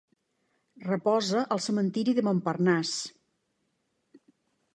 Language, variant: Catalan, Central